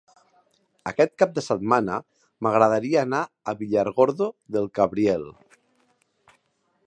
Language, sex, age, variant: Catalan, male, 40-49, Central